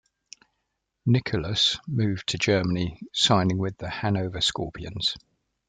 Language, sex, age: English, male, 60-69